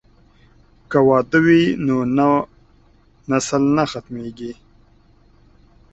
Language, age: Pashto, 30-39